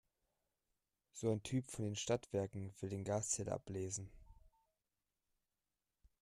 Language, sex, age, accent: German, male, 19-29, Deutschland Deutsch